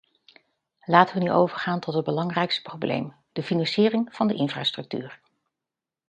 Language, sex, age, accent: Dutch, female, 50-59, Nederlands Nederlands